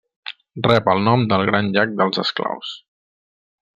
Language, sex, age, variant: Catalan, male, 30-39, Central